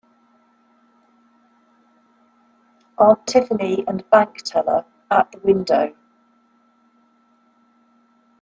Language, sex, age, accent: English, female, 50-59, England English